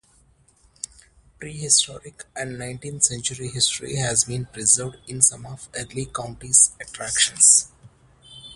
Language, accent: English, India and South Asia (India, Pakistan, Sri Lanka)